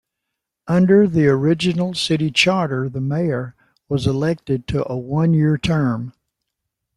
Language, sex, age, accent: English, male, 90+, United States English